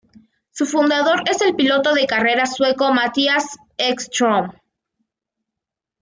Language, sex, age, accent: Spanish, female, under 19, México